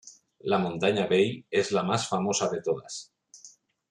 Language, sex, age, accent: Spanish, male, 40-49, España: Norte peninsular (Asturias, Castilla y León, Cantabria, País Vasco, Navarra, Aragón, La Rioja, Guadalajara, Cuenca)